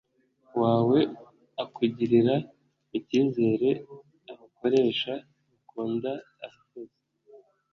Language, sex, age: Kinyarwanda, male, 19-29